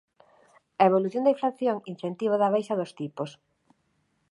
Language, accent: Galician, Normativo (estándar)